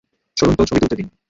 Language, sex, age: Bengali, male, 19-29